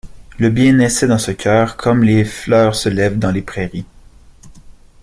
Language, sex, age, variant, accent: French, male, 19-29, Français d'Amérique du Nord, Français du Canada